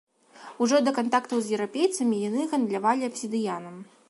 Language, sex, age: Belarusian, female, 19-29